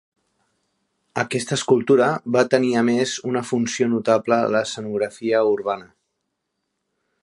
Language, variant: Catalan, Central